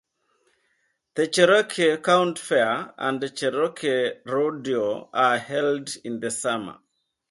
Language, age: English, 50-59